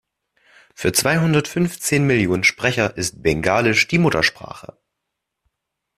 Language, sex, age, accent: German, male, under 19, Deutschland Deutsch